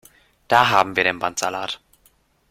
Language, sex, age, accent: German, male, under 19, Deutschland Deutsch